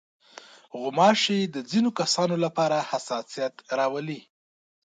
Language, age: Pashto, 19-29